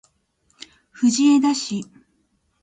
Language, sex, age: Japanese, female, 30-39